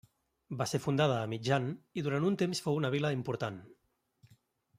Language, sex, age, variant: Catalan, male, 30-39, Central